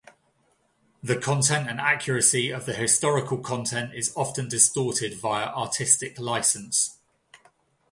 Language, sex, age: English, male, 40-49